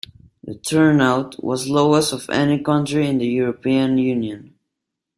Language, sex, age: English, male, under 19